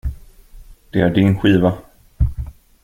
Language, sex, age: Swedish, male, 30-39